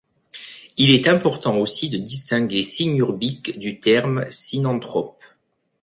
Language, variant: French, Français de métropole